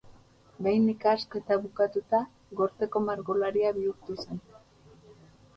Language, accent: Basque, Erdialdekoa edo Nafarra (Gipuzkoa, Nafarroa)